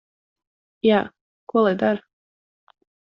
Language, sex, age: Latvian, female, under 19